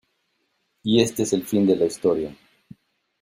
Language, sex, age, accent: Spanish, male, 50-59, México